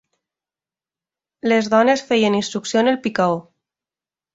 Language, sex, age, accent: Catalan, female, 19-29, valencià